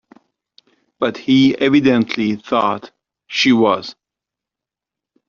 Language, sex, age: English, male, 40-49